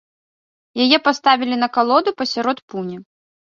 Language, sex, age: Belarusian, female, 30-39